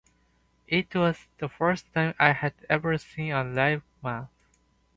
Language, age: English, 19-29